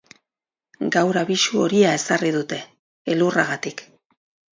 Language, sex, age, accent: Basque, female, 40-49, Erdialdekoa edo Nafarra (Gipuzkoa, Nafarroa)